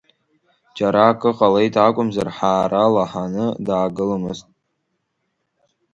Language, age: Abkhazian, under 19